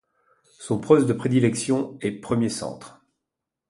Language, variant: French, Français de métropole